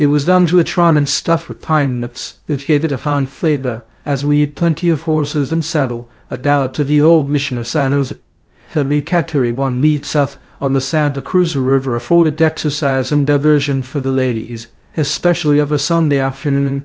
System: TTS, VITS